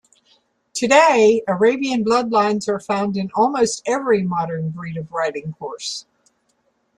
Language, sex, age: English, female, 70-79